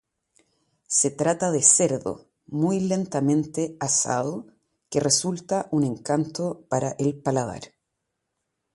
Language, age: Spanish, 40-49